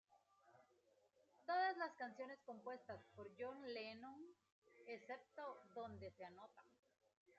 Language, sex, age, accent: Spanish, female, 30-39, América central